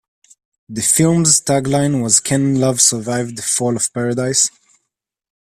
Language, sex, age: English, male, 19-29